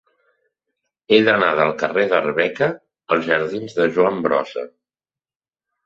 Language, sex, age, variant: Catalan, male, 30-39, Central